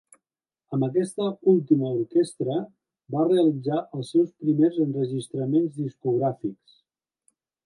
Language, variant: Catalan, Central